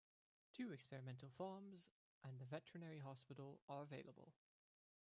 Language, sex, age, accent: English, male, 19-29, England English